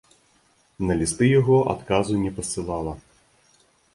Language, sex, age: Belarusian, male, 30-39